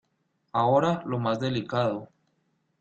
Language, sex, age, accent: Spanish, male, 30-39, Caribe: Cuba, Venezuela, Puerto Rico, República Dominicana, Panamá, Colombia caribeña, México caribeño, Costa del golfo de México